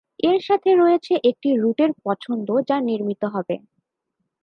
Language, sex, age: Bengali, female, 19-29